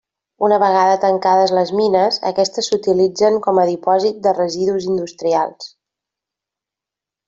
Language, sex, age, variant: Catalan, female, 40-49, Central